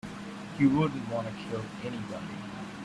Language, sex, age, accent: English, male, 19-29, India and South Asia (India, Pakistan, Sri Lanka)